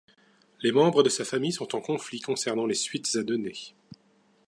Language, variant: French, Français de métropole